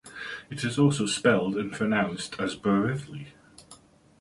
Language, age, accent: English, 40-49, England English